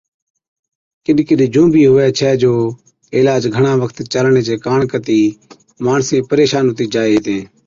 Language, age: Od, 30-39